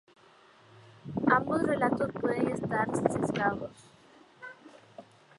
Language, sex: Spanish, female